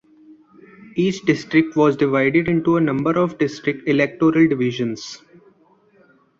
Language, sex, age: English, male, 19-29